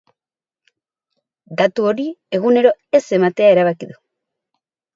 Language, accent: Basque, Mendebalekoa (Araba, Bizkaia, Gipuzkoako mendebaleko herri batzuk)